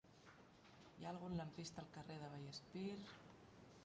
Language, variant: Catalan, Central